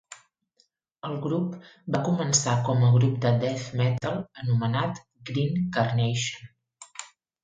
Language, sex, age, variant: Catalan, female, 40-49, Central